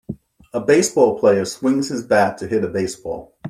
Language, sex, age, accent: English, male, 50-59, United States English